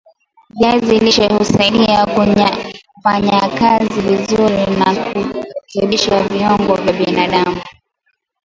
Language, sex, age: Swahili, female, 19-29